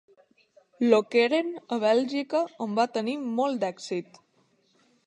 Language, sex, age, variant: Catalan, female, under 19, Balear